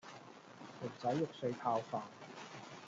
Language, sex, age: Cantonese, male, 40-49